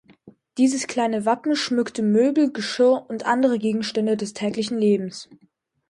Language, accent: German, Deutschland Deutsch